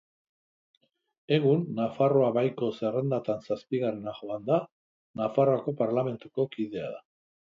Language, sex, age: Basque, male, 60-69